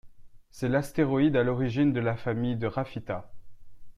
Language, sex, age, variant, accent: French, male, 40-49, Français des départements et régions d'outre-mer, Français de La Réunion